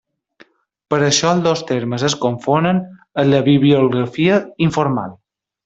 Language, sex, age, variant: Catalan, male, 30-39, Balear